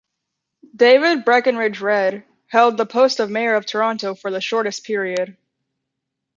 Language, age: English, 19-29